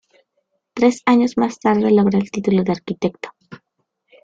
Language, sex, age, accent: Spanish, female, under 19, México